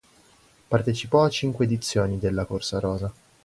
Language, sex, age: Italian, male, 19-29